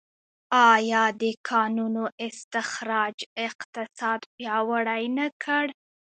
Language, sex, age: Pashto, female, 19-29